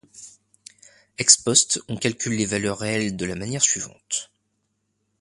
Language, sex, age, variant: French, male, 30-39, Français de métropole